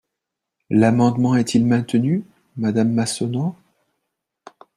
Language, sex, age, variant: French, male, 40-49, Français de métropole